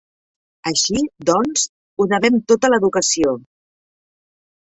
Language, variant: Catalan, Central